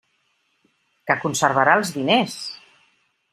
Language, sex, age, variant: Catalan, female, 60-69, Central